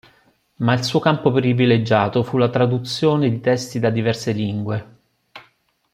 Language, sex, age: Italian, male, 40-49